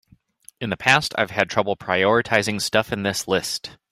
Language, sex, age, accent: English, male, 30-39, United States English